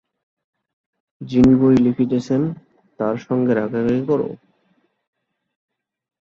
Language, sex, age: Bengali, male, 19-29